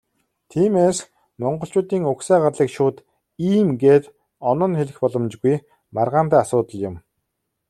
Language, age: Mongolian, 90+